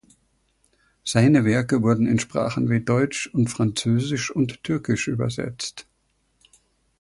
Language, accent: German, Deutschland Deutsch